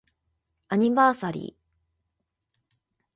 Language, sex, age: Japanese, female, 19-29